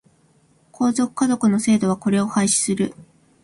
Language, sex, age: Japanese, female, 40-49